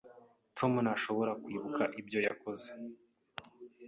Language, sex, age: Kinyarwanda, male, 19-29